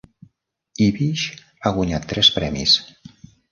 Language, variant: Catalan, Central